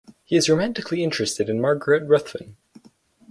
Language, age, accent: English, 19-29, United States English